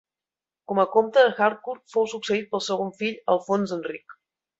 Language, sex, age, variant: Catalan, female, 30-39, Central